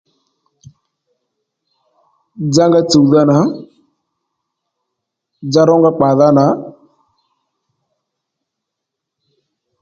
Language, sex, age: Lendu, male, 30-39